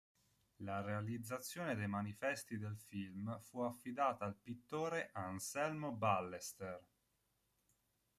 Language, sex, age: Italian, male, 19-29